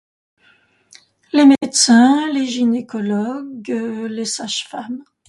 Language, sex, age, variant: French, female, 70-79, Français de métropole